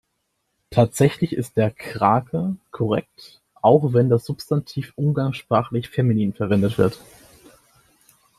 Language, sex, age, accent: German, male, 19-29, Deutschland Deutsch